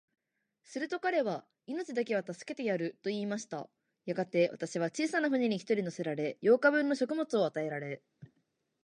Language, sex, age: Japanese, female, 19-29